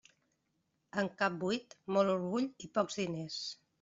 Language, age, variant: Catalan, 50-59, Central